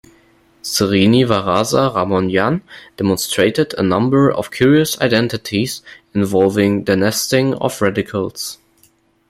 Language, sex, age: English, male, 19-29